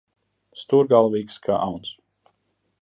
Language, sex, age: Latvian, male, 30-39